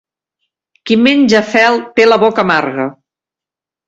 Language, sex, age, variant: Catalan, female, 50-59, Central